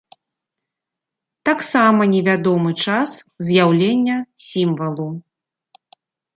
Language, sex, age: Belarusian, female, 40-49